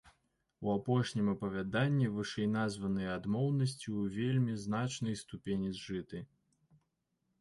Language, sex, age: Belarusian, male, 19-29